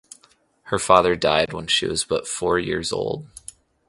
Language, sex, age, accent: English, male, 19-29, United States English